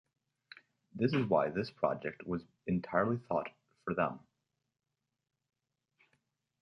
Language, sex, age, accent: English, male, under 19, United States English